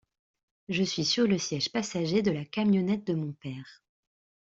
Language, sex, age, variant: French, female, 30-39, Français de métropole